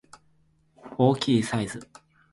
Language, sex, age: Japanese, male, under 19